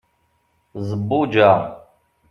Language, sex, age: Kabyle, male, 40-49